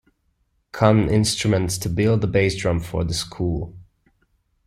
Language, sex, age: English, male, 30-39